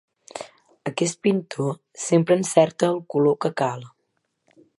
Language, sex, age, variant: Catalan, female, 19-29, Central